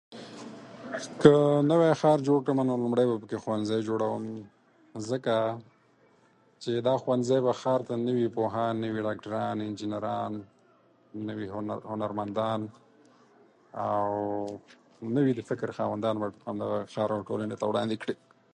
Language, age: Pashto, 19-29